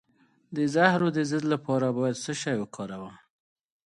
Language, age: Pashto, 30-39